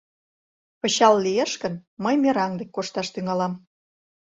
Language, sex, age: Mari, female, 30-39